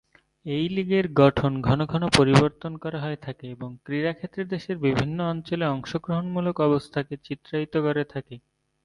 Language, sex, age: Bengali, male, 19-29